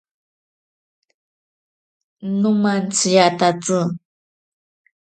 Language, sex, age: Ashéninka Perené, female, 40-49